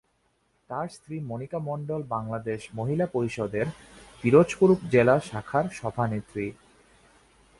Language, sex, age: Bengali, male, 19-29